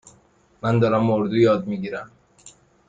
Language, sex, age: Persian, male, 19-29